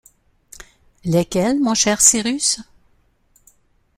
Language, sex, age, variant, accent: French, female, 70-79, Français d'Amérique du Nord, Français du Canada